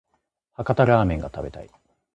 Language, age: Japanese, 30-39